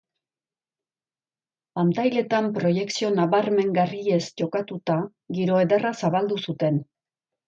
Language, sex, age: Basque, female, 50-59